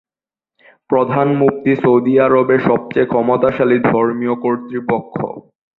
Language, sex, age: Bengali, male, under 19